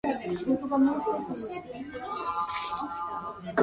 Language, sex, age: English, female, 19-29